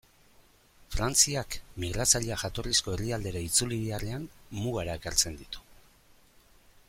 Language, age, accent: Basque, 50-59, Erdialdekoa edo Nafarra (Gipuzkoa, Nafarroa)